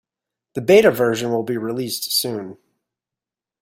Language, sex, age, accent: English, male, 30-39, United States English